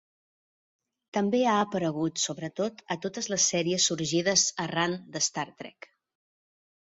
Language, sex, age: Catalan, female, 40-49